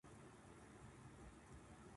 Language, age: Japanese, 19-29